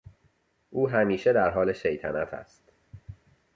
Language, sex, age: Persian, male, 30-39